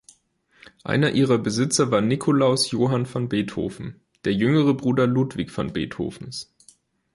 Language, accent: German, Deutschland Deutsch